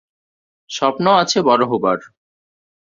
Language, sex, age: Bengali, male, under 19